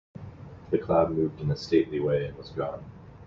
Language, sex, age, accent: English, male, 19-29, United States English